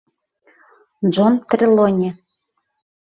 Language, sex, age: Bashkir, female, 30-39